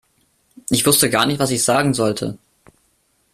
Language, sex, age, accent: German, male, under 19, Deutschland Deutsch